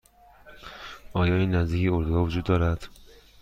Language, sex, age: Persian, male, 30-39